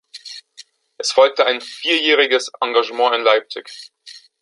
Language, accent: German, Deutschland Deutsch